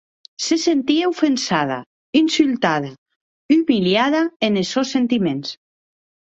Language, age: Occitan, 50-59